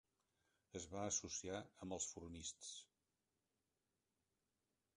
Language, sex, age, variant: Catalan, male, 60-69, Central